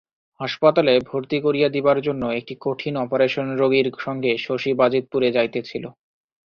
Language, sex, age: Bengali, male, 19-29